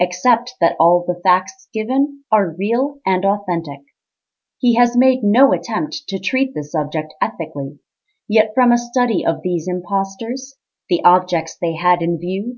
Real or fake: real